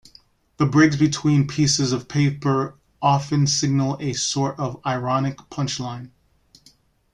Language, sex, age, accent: English, male, 40-49, United States English